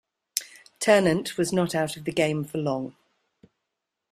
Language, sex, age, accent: English, female, 40-49, England English